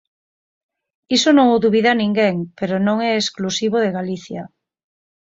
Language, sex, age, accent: Galician, female, 30-39, Normativo (estándar)